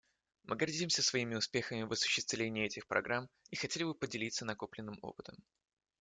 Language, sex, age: Russian, male, 19-29